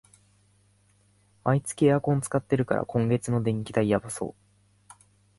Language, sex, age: Japanese, male, 19-29